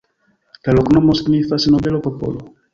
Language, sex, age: Esperanto, male, 19-29